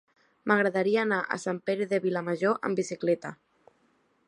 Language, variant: Catalan, Septentrional